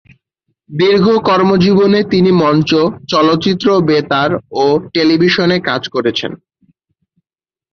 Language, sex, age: Bengali, male, 19-29